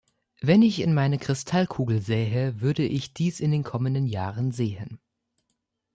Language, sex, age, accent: German, male, under 19, Deutschland Deutsch